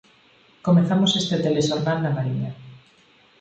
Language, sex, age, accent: Galician, female, 40-49, Normativo (estándar)